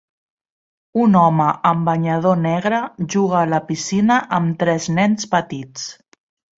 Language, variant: Catalan, Central